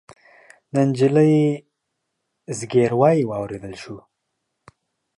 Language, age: Pashto, 19-29